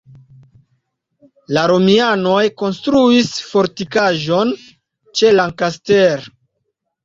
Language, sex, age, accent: Esperanto, male, 19-29, Internacia